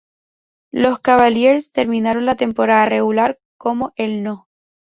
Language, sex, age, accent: Spanish, female, 19-29, España: Islas Canarias